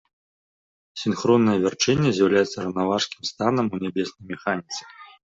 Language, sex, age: Belarusian, male, 30-39